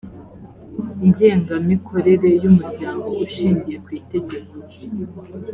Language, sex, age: Kinyarwanda, female, under 19